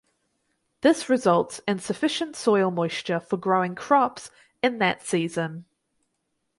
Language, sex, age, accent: English, female, 19-29, New Zealand English